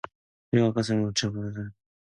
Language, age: Korean, 19-29